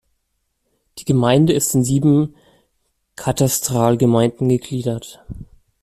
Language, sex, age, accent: German, male, 19-29, Deutschland Deutsch